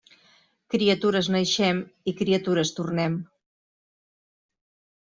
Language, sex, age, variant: Catalan, female, 40-49, Central